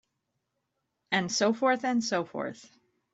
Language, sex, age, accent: English, female, 30-39, United States English